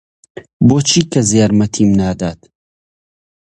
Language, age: Central Kurdish, 19-29